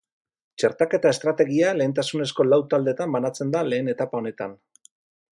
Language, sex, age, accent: Basque, male, 40-49, Mendebalekoa (Araba, Bizkaia, Gipuzkoako mendebaleko herri batzuk)